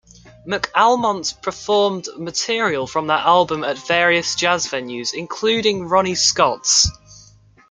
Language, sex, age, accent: English, male, under 19, England English